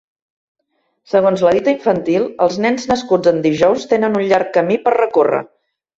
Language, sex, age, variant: Catalan, female, 40-49, Central